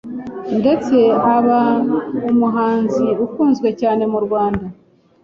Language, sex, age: Kinyarwanda, female, 40-49